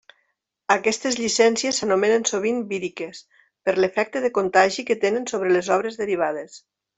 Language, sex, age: Catalan, female, 50-59